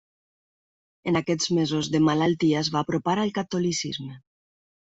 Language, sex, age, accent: Catalan, female, 40-49, valencià